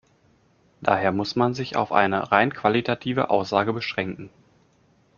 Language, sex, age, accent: German, male, 30-39, Deutschland Deutsch